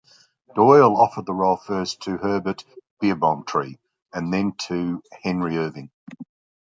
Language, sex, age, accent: English, male, 60-69, Australian English